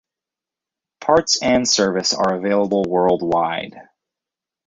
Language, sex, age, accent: English, male, 19-29, United States English